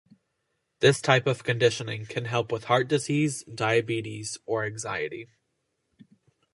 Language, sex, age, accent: English, male, under 19, United States English